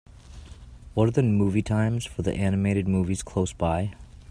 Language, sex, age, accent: English, male, 30-39, United States English